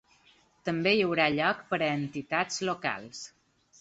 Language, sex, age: Catalan, female, 30-39